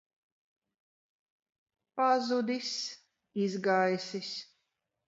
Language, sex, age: Latvian, female, 50-59